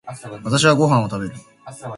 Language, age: Japanese, 19-29